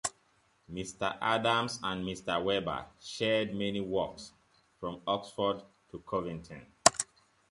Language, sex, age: English, male, 40-49